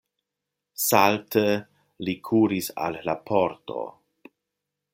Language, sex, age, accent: Esperanto, male, 50-59, Internacia